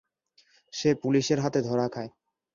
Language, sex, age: Bengali, male, 19-29